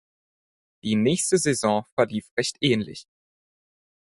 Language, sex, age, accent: German, male, under 19, Deutschland Deutsch